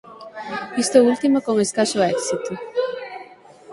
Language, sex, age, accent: Galician, female, 19-29, Atlántico (seseo e gheada); Normativo (estándar)